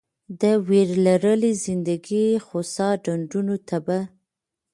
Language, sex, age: Pashto, female, 19-29